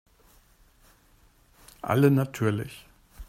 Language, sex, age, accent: German, male, 50-59, Deutschland Deutsch